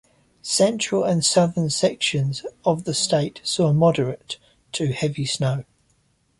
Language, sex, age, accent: English, male, 30-39, England English